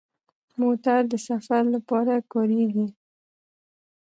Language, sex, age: Pashto, female, 19-29